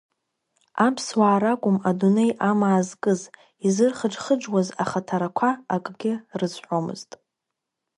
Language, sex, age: Abkhazian, female, under 19